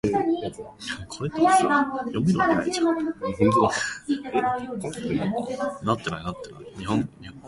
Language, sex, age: Japanese, male, under 19